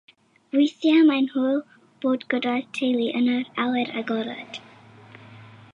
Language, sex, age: Welsh, female, under 19